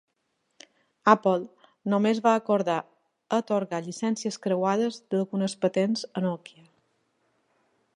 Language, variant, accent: Catalan, Balear, balear